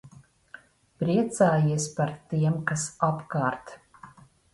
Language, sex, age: Latvian, female, 50-59